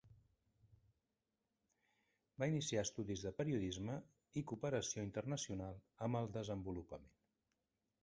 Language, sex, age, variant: Catalan, male, 50-59, Central